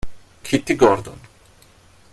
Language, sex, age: Italian, male, 40-49